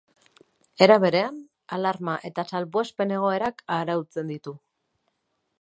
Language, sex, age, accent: Basque, female, 30-39, Mendebalekoa (Araba, Bizkaia, Gipuzkoako mendebaleko herri batzuk)